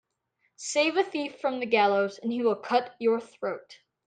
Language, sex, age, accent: English, male, 19-29, United States English